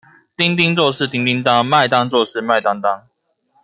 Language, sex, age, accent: Chinese, male, 19-29, 出生地：新北市